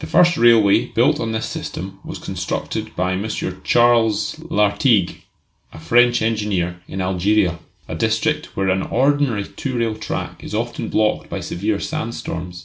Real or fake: real